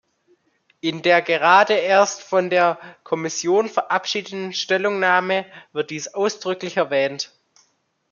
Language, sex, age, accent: German, male, under 19, Deutschland Deutsch